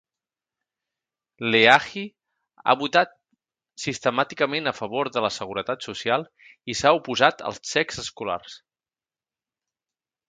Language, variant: Catalan, Central